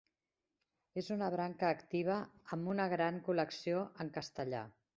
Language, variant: Catalan, Central